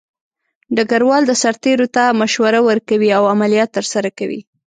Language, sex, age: Pashto, female, 30-39